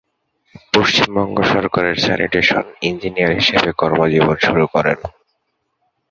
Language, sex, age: Bengali, male, 19-29